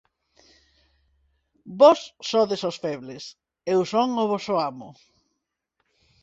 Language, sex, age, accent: Galician, female, 50-59, Normativo (estándar); Neofalante